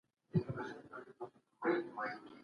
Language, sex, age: Pashto, female, 19-29